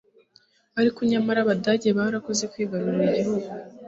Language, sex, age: Kinyarwanda, female, 19-29